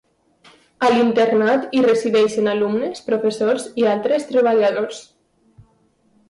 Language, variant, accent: Catalan, Valencià meridional, valencià